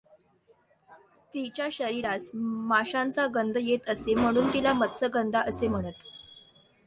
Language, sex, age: Marathi, female, under 19